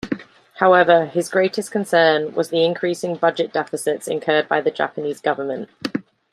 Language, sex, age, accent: English, female, 30-39, England English